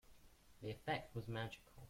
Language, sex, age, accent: English, male, under 19, England English